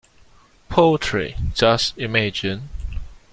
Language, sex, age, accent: English, male, 19-29, Singaporean English